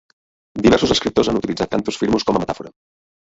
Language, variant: Catalan, Central